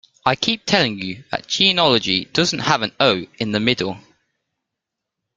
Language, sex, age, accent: English, male, under 19, England English